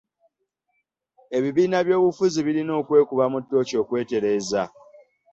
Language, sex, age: Ganda, male, 19-29